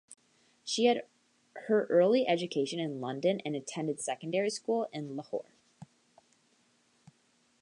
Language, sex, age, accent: English, female, under 19, United States English